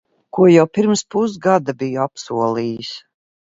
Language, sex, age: Latvian, female, 50-59